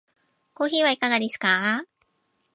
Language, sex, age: Japanese, female, 19-29